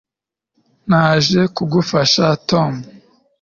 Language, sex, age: Kinyarwanda, male, 19-29